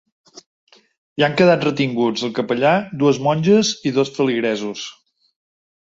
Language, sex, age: Catalan, male, 40-49